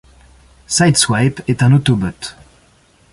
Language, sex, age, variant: French, male, 19-29, Français de métropole